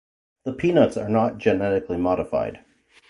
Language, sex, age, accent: English, male, 40-49, Canadian English